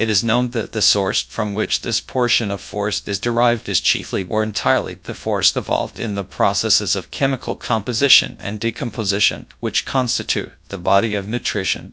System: TTS, GradTTS